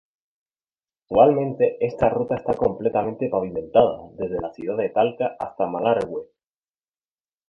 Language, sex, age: Spanish, male, 19-29